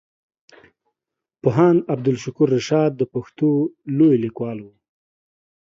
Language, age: Pashto, 19-29